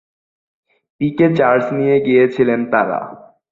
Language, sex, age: Bengali, male, under 19